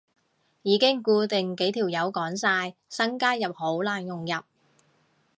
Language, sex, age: Cantonese, female, 19-29